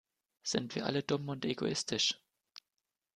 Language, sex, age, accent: German, male, 19-29, Deutschland Deutsch